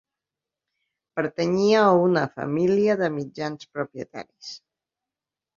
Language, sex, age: Catalan, female, 50-59